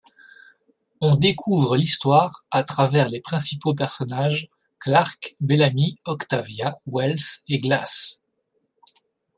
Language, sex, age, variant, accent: French, male, 30-39, Français d'Europe, Français de Belgique